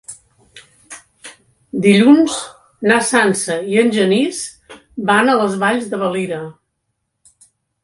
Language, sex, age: Catalan, female, 70-79